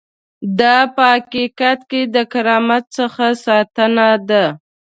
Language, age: Pashto, 19-29